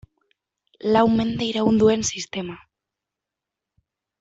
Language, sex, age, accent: Basque, female, 19-29, Mendebalekoa (Araba, Bizkaia, Gipuzkoako mendebaleko herri batzuk)